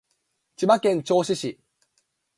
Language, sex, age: Japanese, male, 19-29